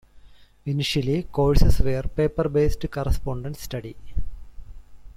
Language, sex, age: English, male, 40-49